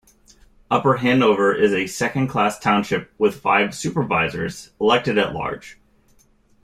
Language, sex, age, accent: English, male, 30-39, United States English